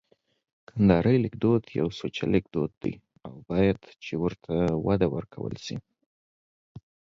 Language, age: Pashto, 30-39